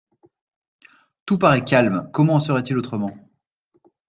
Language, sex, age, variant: French, male, 30-39, Français de métropole